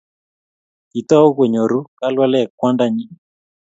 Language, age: Kalenjin, 19-29